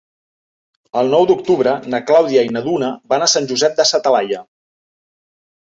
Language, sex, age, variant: Catalan, male, 40-49, Central